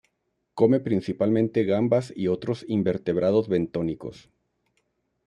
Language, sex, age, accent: Spanish, male, 40-49, México